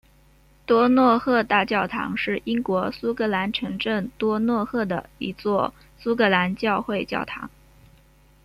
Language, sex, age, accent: Chinese, female, 19-29, 出生地：江西省